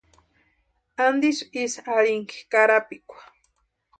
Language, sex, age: Western Highland Purepecha, female, 19-29